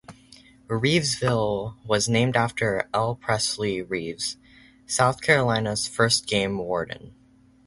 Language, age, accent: English, under 19, United States English